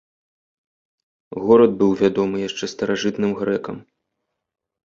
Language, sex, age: Belarusian, male, 30-39